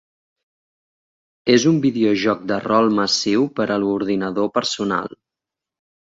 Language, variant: Catalan, Central